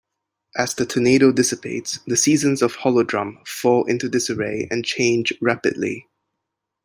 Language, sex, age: English, male, 30-39